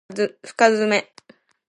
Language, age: Japanese, 19-29